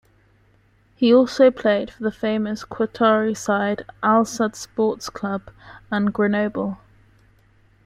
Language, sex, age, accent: English, female, 19-29, England English